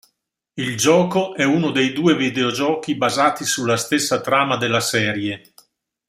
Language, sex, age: Italian, male, 60-69